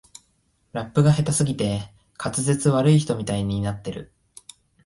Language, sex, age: Japanese, male, 19-29